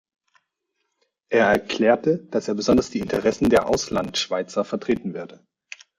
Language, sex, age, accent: German, male, 30-39, Deutschland Deutsch